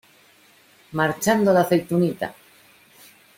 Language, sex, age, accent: Spanish, female, 40-49, España: Norte peninsular (Asturias, Castilla y León, Cantabria, País Vasco, Navarra, Aragón, La Rioja, Guadalajara, Cuenca)